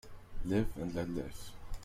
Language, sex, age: English, male, 19-29